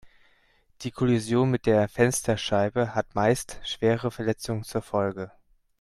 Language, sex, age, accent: German, male, 19-29, Deutschland Deutsch